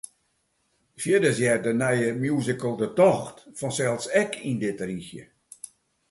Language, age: Western Frisian, 70-79